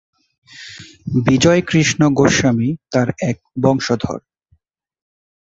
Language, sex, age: Bengali, male, 19-29